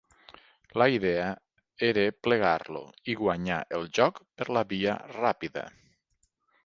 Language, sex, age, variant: Catalan, male, 40-49, Nord-Occidental